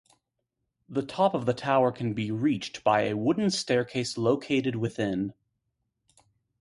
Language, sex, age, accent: English, male, 19-29, United States English